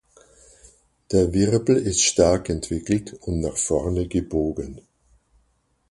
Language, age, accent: German, 70-79, Österreichisches Deutsch